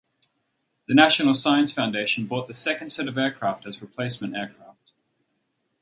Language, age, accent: English, 30-39, Australian English